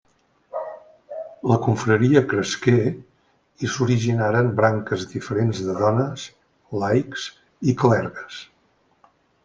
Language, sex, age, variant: Catalan, male, 60-69, Central